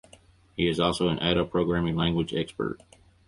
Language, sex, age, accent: English, male, 40-49, United States English